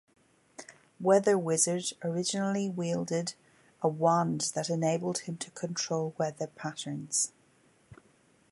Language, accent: English, Irish English